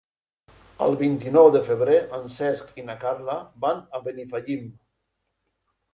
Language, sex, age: Catalan, male, 60-69